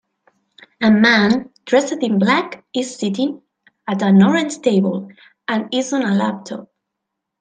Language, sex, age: English, female, 19-29